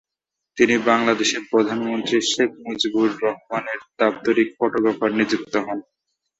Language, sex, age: Bengali, male, 19-29